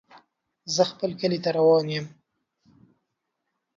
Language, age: Pashto, 19-29